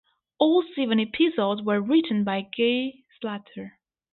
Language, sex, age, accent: English, female, 19-29, England English